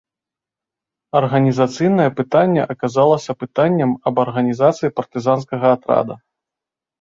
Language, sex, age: Belarusian, male, 30-39